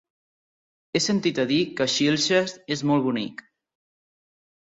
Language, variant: Catalan, Central